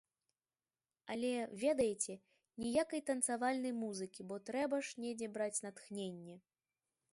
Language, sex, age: Belarusian, female, 19-29